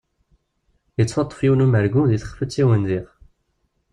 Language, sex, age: Kabyle, male, 19-29